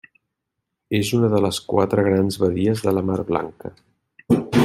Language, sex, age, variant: Catalan, male, 40-49, Central